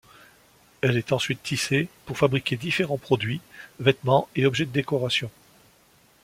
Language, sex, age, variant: French, male, 40-49, Français de métropole